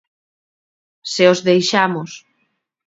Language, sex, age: Galician, female, 30-39